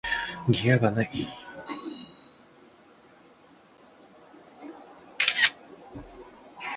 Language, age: Chinese, 19-29